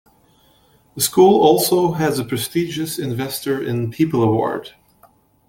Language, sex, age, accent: English, male, 40-49, Canadian English